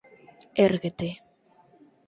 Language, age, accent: Galician, 19-29, Normativo (estándar)